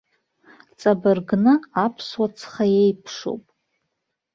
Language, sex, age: Abkhazian, female, 19-29